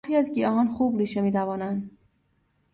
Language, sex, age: Persian, female, 30-39